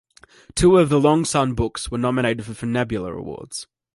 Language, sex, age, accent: English, male, 19-29, Australian English